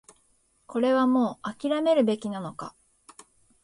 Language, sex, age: Japanese, female, 19-29